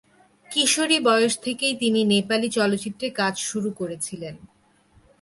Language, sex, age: Bengali, female, 19-29